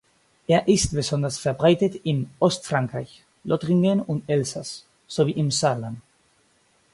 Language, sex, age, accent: German, male, under 19, Deutschland Deutsch